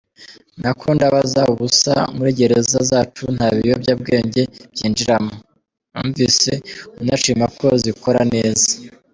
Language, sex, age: Kinyarwanda, male, 30-39